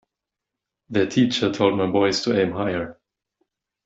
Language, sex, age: English, male, 19-29